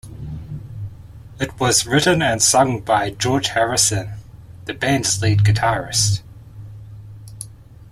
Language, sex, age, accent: English, male, 30-39, New Zealand English